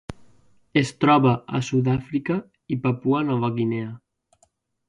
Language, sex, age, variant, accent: Catalan, male, 19-29, Valencià central, valencià